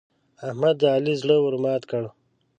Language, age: Pashto, 30-39